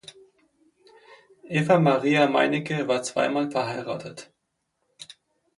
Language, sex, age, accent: German, male, 30-39, Deutschland Deutsch